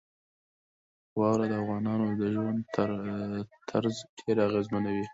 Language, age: Pashto, under 19